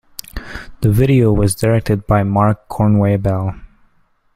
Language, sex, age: English, male, 19-29